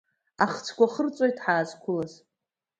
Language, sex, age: Abkhazian, female, 30-39